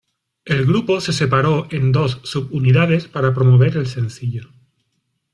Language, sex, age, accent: Spanish, male, 40-49, España: Sur peninsular (Andalucia, Extremadura, Murcia)